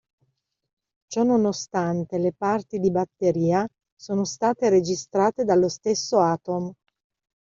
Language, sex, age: Italian, female, 30-39